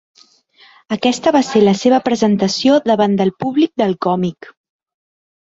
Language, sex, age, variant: Catalan, female, 30-39, Central